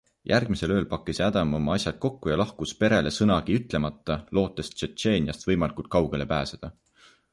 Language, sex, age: Estonian, male, 19-29